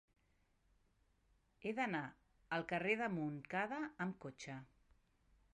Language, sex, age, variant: Catalan, female, 50-59, Central